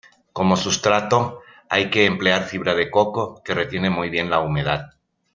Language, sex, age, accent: Spanish, male, 50-59, México